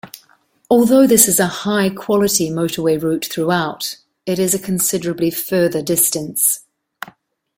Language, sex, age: English, female, 40-49